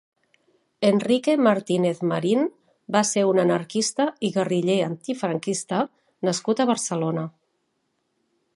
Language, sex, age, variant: Catalan, female, 40-49, Central